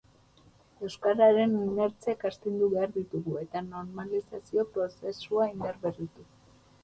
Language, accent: Basque, Erdialdekoa edo Nafarra (Gipuzkoa, Nafarroa)